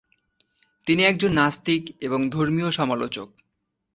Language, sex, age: Bengali, male, 19-29